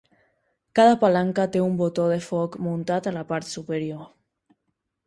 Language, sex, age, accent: Catalan, female, under 19, valencià